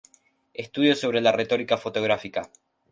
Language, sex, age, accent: Spanish, male, under 19, Rioplatense: Argentina, Uruguay, este de Bolivia, Paraguay